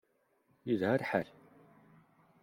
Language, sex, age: Kabyle, male, 30-39